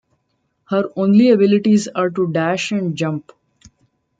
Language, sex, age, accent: English, female, 19-29, India and South Asia (India, Pakistan, Sri Lanka)